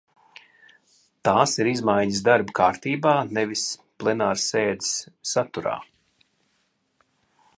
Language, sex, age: Latvian, male, 40-49